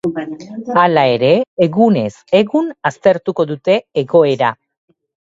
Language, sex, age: Basque, female, 40-49